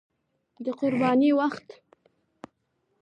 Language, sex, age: Pashto, female, 30-39